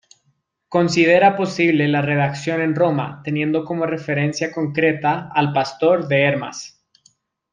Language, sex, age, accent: Spanish, male, 19-29, Andino-Pacífico: Colombia, Perú, Ecuador, oeste de Bolivia y Venezuela andina